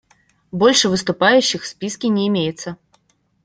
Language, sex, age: Russian, female, 19-29